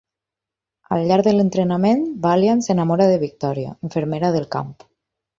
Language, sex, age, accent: Catalan, female, 30-39, valencià